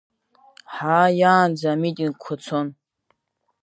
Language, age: Abkhazian, 30-39